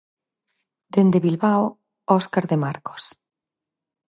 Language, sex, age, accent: Galician, female, 30-39, Normativo (estándar)